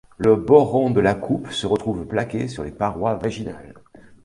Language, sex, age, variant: French, male, 60-69, Français de métropole